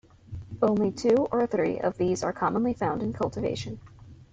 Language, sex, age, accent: English, female, under 19, United States English